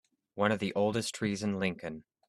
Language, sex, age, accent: English, male, 19-29, United States English